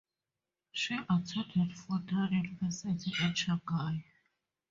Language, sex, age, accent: English, female, 19-29, Southern African (South Africa, Zimbabwe, Namibia)